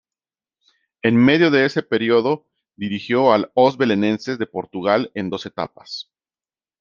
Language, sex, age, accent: Spanish, male, 40-49, México